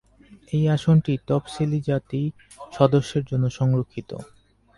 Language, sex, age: Bengali, male, 30-39